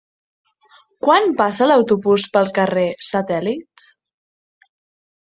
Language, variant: Catalan, Central